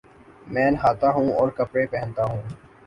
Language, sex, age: Urdu, male, 19-29